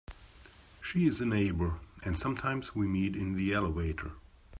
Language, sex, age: English, male, 50-59